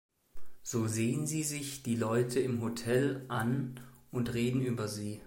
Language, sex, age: German, male, 19-29